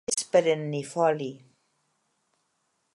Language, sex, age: Catalan, female, 60-69